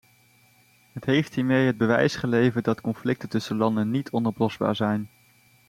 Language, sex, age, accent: Dutch, male, 19-29, Nederlands Nederlands